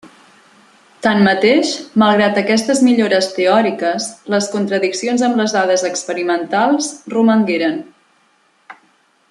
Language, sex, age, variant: Catalan, female, 30-39, Central